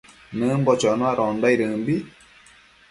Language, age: Matsés, 19-29